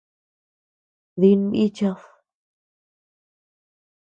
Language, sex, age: Tepeuxila Cuicatec, female, 19-29